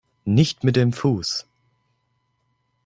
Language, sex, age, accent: German, male, 19-29, Deutschland Deutsch